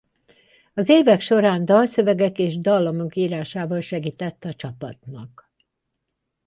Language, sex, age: Hungarian, female, 70-79